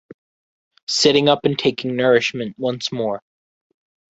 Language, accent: English, United States English